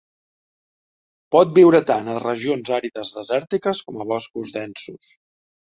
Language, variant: Catalan, Central